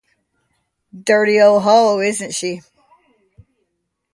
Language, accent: English, United States English